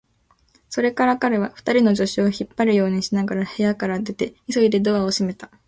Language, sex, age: Japanese, female, under 19